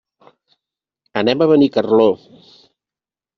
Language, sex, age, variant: Catalan, male, 50-59, Central